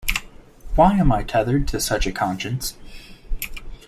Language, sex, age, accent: English, male, under 19, United States English